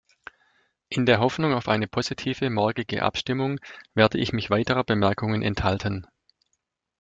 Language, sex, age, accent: German, male, 50-59, Deutschland Deutsch